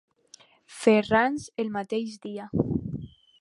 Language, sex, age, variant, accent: Catalan, female, under 19, Alacantí, valencià